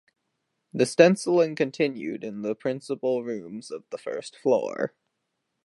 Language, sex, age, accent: English, male, under 19, United States English